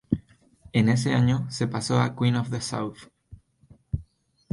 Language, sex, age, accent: Spanish, male, 19-29, Chileno: Chile, Cuyo